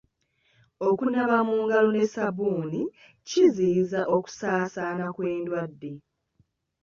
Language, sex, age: Ganda, female, 19-29